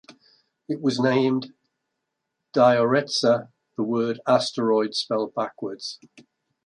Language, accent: English, England English